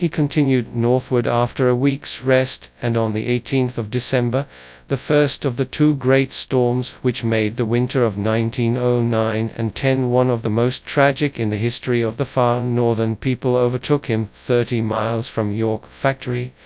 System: TTS, FastPitch